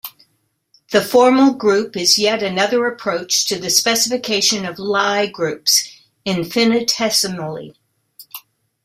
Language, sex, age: English, female, 60-69